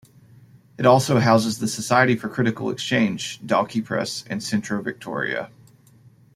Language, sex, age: English, male, 30-39